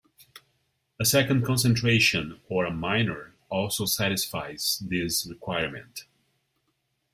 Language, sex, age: English, male, 30-39